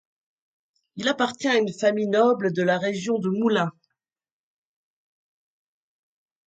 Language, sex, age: French, female, 60-69